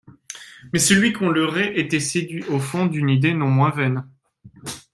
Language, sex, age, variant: French, male, 30-39, Français de métropole